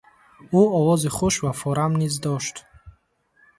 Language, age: Tajik, 19-29